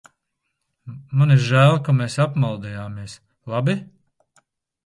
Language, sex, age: Latvian, male, 40-49